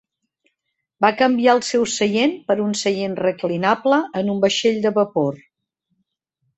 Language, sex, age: Catalan, female, 50-59